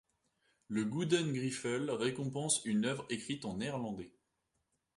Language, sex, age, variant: French, male, 19-29, Français de métropole